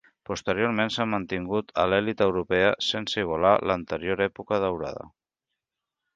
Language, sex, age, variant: Catalan, male, 40-49, Central